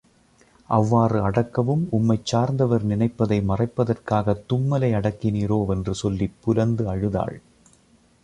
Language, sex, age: Tamil, male, 30-39